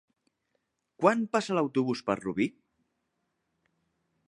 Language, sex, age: Catalan, male, 30-39